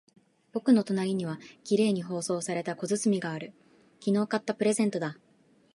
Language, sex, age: Japanese, female, 19-29